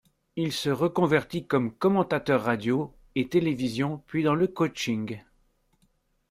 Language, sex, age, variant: French, male, 60-69, Français de métropole